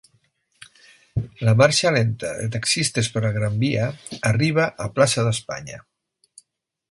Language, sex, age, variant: Catalan, male, 50-59, Nord-Occidental